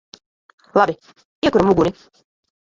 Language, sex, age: Latvian, female, 30-39